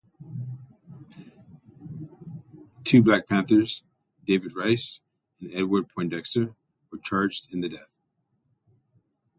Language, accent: English, United States English